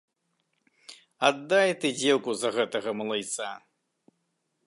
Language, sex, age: Belarusian, male, 40-49